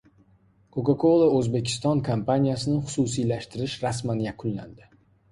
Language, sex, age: Uzbek, male, 19-29